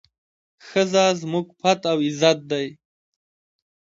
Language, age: Pashto, 30-39